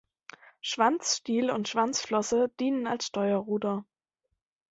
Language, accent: German, Deutschland Deutsch